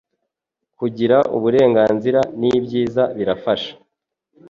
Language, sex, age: Kinyarwanda, female, 19-29